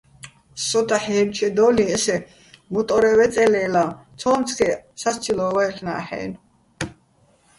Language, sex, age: Bats, female, 70-79